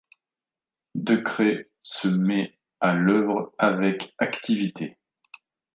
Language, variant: French, Français de métropole